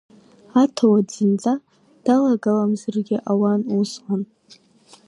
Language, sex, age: Abkhazian, female, under 19